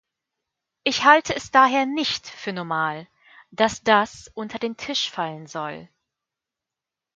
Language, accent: German, Deutschland Deutsch